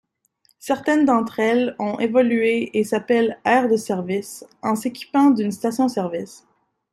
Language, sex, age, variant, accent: French, female, 19-29, Français d'Amérique du Nord, Français du Canada